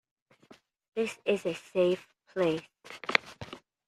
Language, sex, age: English, female, 40-49